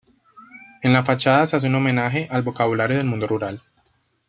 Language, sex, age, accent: Spanish, male, 19-29, Andino-Pacífico: Colombia, Perú, Ecuador, oeste de Bolivia y Venezuela andina